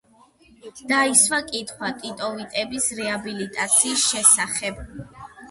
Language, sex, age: Georgian, female, under 19